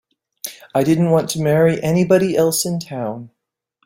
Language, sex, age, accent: English, male, 40-49, United States English